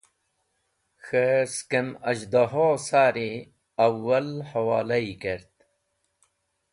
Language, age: Wakhi, 70-79